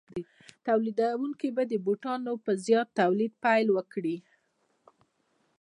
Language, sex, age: Pashto, female, 30-39